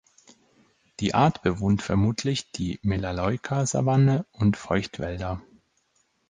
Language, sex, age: German, male, 30-39